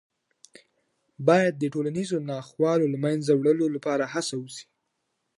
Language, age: Pashto, 19-29